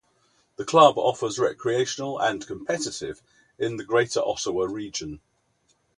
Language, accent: English, England English